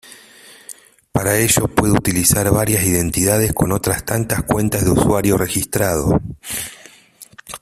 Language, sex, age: Spanish, male, 40-49